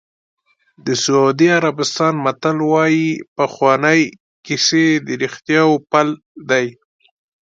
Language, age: Pashto, 19-29